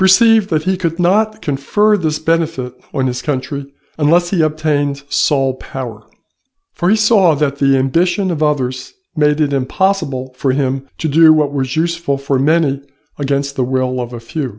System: none